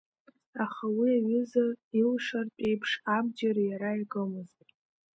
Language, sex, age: Abkhazian, female, 40-49